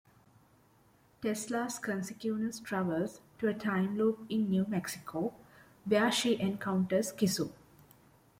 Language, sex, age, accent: English, female, 19-29, India and South Asia (India, Pakistan, Sri Lanka)